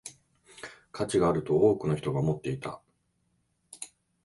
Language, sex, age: Japanese, male, 50-59